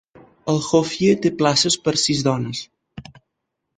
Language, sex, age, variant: Catalan, male, 19-29, Central